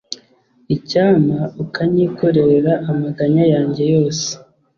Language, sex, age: Kinyarwanda, male, 30-39